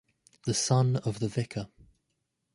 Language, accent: English, England English